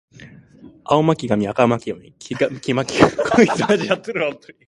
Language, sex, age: Japanese, male, 19-29